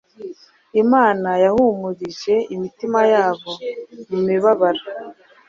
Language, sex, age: Kinyarwanda, female, 30-39